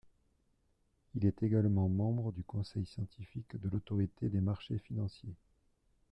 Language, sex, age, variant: French, male, 40-49, Français de métropole